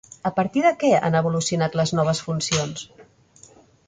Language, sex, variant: Catalan, female, Central